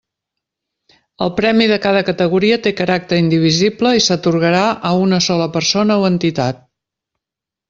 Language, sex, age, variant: Catalan, female, 50-59, Central